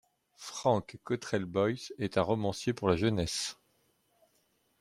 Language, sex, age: French, male, 40-49